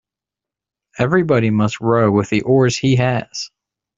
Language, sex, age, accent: English, male, 19-29, United States English